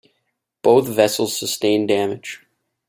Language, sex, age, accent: English, male, 19-29, Canadian English